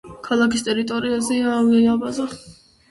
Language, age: Georgian, under 19